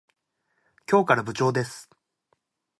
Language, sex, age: Japanese, male, 19-29